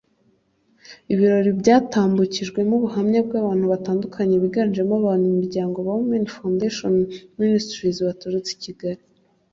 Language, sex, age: Kinyarwanda, female, 19-29